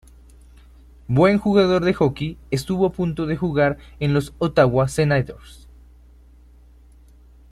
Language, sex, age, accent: Spanish, male, 30-39, Andino-Pacífico: Colombia, Perú, Ecuador, oeste de Bolivia y Venezuela andina